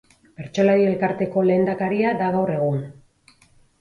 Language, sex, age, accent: Basque, female, 40-49, Erdialdekoa edo Nafarra (Gipuzkoa, Nafarroa)